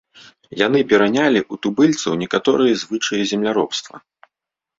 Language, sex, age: Belarusian, male, 30-39